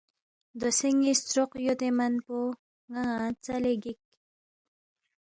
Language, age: Balti, 19-29